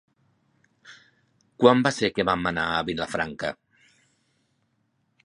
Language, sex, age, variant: Catalan, male, 50-59, Septentrional